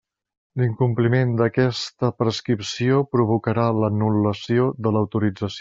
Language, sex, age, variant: Catalan, male, 40-49, Central